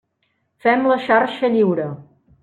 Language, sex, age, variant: Catalan, female, 30-39, Central